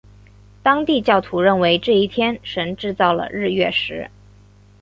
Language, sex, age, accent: Chinese, female, 19-29, 出生地：广东省